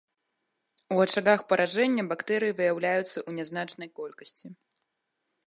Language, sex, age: Belarusian, female, 19-29